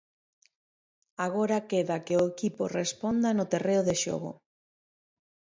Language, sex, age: Galician, female, 40-49